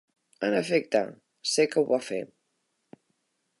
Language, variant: Catalan, Central